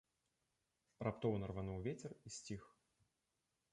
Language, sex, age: Belarusian, male, 19-29